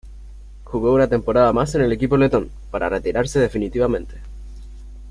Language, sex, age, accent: Spanish, male, under 19, Chileno: Chile, Cuyo